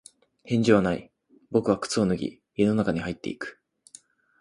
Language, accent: Japanese, 標準